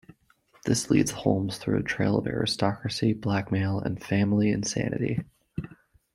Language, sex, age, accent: English, male, 19-29, United States English